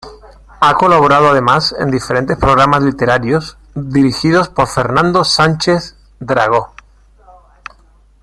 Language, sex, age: Spanish, male, 40-49